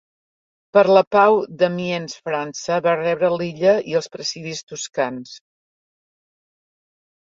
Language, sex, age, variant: Catalan, female, 60-69, Central